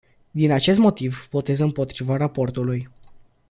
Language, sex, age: Romanian, male, under 19